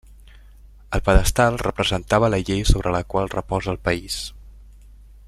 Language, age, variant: Catalan, 19-29, Central